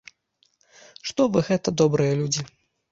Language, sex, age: Belarusian, male, 30-39